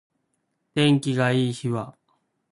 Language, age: Japanese, 19-29